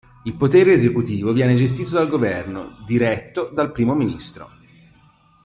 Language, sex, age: Italian, male, 30-39